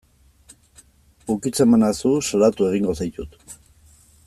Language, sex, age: Basque, male, 50-59